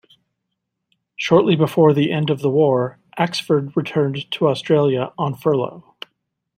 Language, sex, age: English, male, 50-59